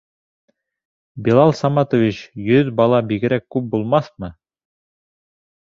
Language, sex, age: Bashkir, male, 19-29